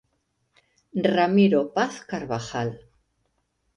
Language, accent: Galician, Oriental (común en zona oriental)